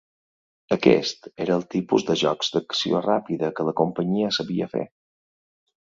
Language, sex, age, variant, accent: Catalan, male, 40-49, Balear, mallorquí